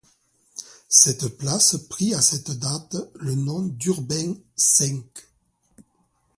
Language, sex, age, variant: French, male, 40-49, Français de métropole